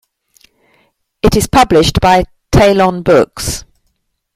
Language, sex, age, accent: English, female, 50-59, England English